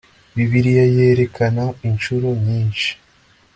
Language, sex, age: Kinyarwanda, male, 19-29